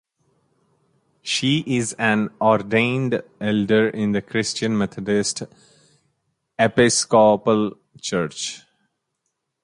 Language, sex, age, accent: English, male, 19-29, India and South Asia (India, Pakistan, Sri Lanka)